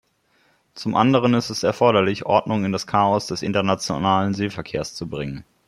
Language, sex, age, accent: German, male, 30-39, Deutschland Deutsch